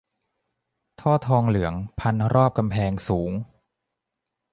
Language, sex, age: Thai, male, 19-29